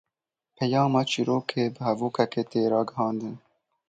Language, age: Kurdish, 19-29